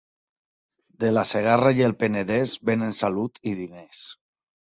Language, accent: Catalan, valencià